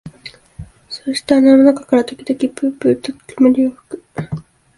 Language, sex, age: Japanese, female, 19-29